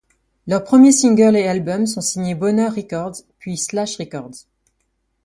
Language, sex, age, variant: French, female, 30-39, Français de métropole